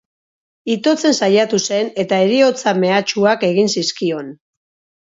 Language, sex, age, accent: Basque, female, 40-49, Mendebalekoa (Araba, Bizkaia, Gipuzkoako mendebaleko herri batzuk)